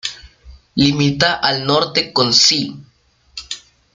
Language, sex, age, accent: Spanish, male, under 19, México